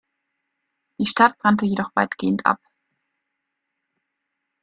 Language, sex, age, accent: German, female, 19-29, Deutschland Deutsch